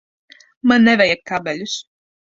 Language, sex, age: Latvian, female, 19-29